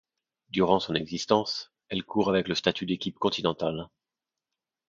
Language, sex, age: French, male, 30-39